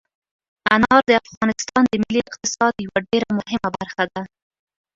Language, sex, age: Pashto, female, 19-29